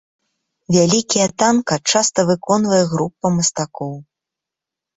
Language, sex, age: Belarusian, female, 30-39